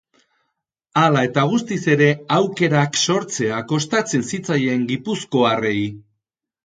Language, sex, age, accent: Basque, male, 60-69, Erdialdekoa edo Nafarra (Gipuzkoa, Nafarroa)